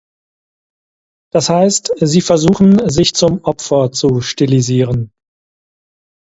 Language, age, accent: German, 40-49, Deutschland Deutsch